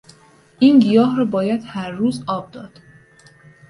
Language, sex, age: Persian, female, 19-29